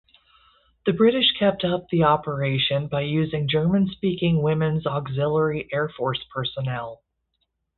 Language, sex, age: English, female, 50-59